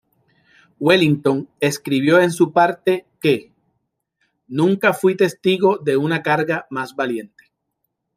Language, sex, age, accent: Spanish, male, 40-49, Caribe: Cuba, Venezuela, Puerto Rico, República Dominicana, Panamá, Colombia caribeña, México caribeño, Costa del golfo de México